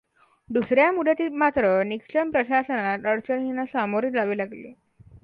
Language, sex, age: Marathi, female, under 19